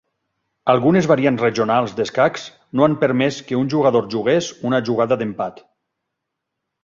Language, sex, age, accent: Catalan, male, 50-59, valencià